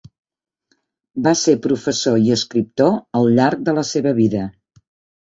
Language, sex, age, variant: Catalan, female, 60-69, Central